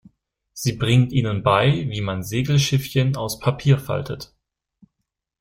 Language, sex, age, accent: German, male, 19-29, Deutschland Deutsch